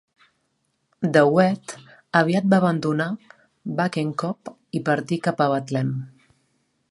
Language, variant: Catalan, Central